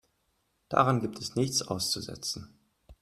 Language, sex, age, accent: German, male, 40-49, Deutschland Deutsch